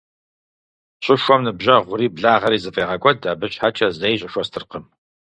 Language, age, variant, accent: Kabardian, 40-49, Адыгэбзэ (Къэбэрдей, Кирил, псоми зэдай), Джылэхъстэней (Gilahsteney)